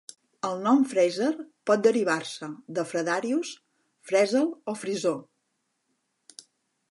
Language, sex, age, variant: Catalan, female, 40-49, Central